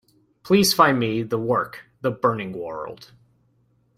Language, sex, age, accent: English, male, 19-29, United States English